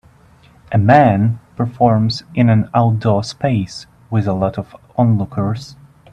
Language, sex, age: English, male, 19-29